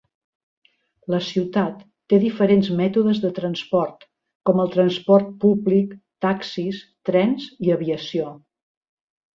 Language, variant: Catalan, Central